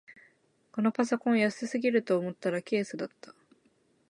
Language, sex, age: Japanese, female, 19-29